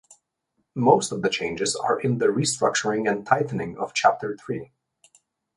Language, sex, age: English, male, 19-29